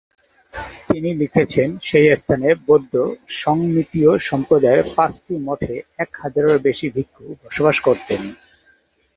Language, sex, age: Bengali, male, 30-39